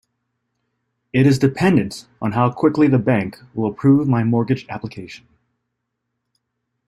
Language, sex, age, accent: English, male, 30-39, United States English